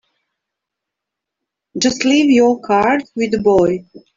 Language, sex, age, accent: English, female, 50-59, Australian English